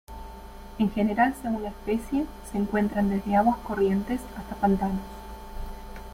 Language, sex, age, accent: Spanish, female, 30-39, Rioplatense: Argentina, Uruguay, este de Bolivia, Paraguay